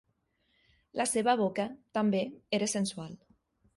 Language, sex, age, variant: Catalan, female, 30-39, Nord-Occidental